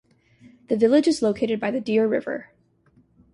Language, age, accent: English, 19-29, United States English